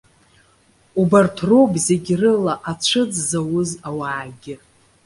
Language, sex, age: Abkhazian, female, 40-49